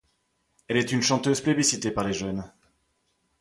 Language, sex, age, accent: French, male, 30-39, Français de Belgique